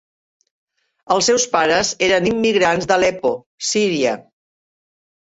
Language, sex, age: Catalan, female, 60-69